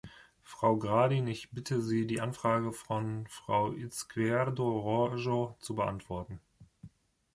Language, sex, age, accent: German, male, 30-39, Deutschland Deutsch